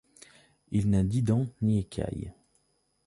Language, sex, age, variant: French, male, 30-39, Français de métropole